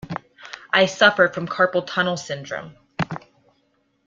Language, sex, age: English, female, 19-29